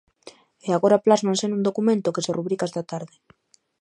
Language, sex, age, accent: Galician, female, 19-29, Normativo (estándar)